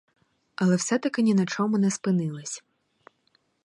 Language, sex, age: Ukrainian, female, 19-29